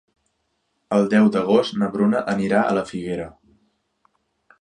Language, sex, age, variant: Catalan, male, 19-29, Central